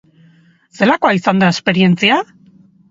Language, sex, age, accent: Basque, female, 40-49, Erdialdekoa edo Nafarra (Gipuzkoa, Nafarroa)